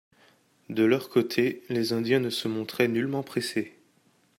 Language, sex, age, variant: French, male, 19-29, Français de métropole